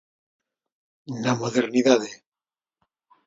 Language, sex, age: Galician, male, 50-59